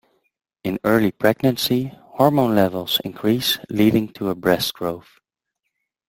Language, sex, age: English, male, 30-39